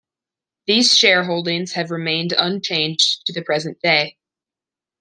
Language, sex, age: English, female, under 19